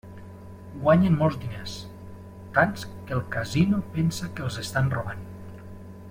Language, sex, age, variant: Catalan, male, 40-49, Septentrional